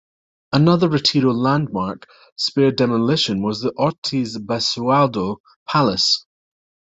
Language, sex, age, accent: English, male, 40-49, Scottish English